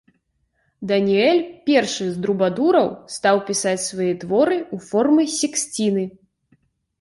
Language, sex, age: Belarusian, female, 19-29